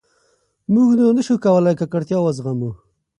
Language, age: Pashto, 19-29